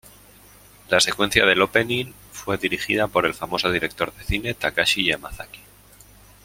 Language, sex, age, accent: Spanish, male, 30-39, España: Norte peninsular (Asturias, Castilla y León, Cantabria, País Vasco, Navarra, Aragón, La Rioja, Guadalajara, Cuenca)